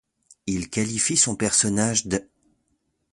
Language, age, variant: French, 30-39, Français de métropole